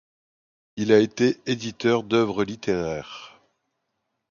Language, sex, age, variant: French, male, 50-59, Français de métropole